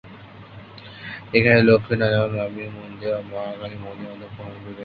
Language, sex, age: Bengali, male, under 19